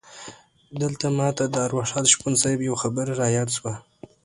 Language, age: Pashto, 19-29